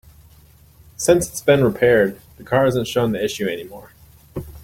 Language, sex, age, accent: English, male, 19-29, United States English